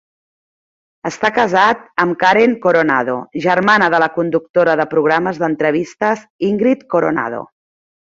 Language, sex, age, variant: Catalan, female, 40-49, Central